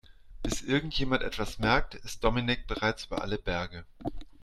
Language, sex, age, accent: German, male, 40-49, Deutschland Deutsch